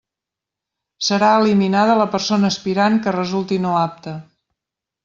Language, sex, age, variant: Catalan, female, 50-59, Central